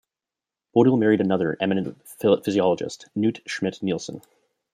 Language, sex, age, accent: English, male, 30-39, Canadian English